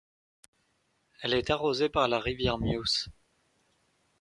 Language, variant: French, Français de métropole